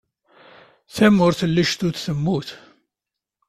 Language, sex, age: Kabyle, male, 40-49